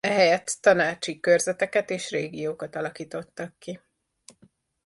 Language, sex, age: Hungarian, female, 40-49